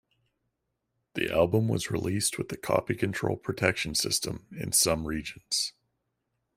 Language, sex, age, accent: English, male, 19-29, United States English